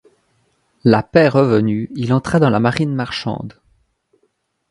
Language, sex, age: French, male, 30-39